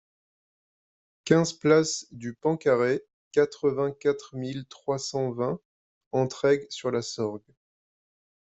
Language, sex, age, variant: French, male, 30-39, Français de métropole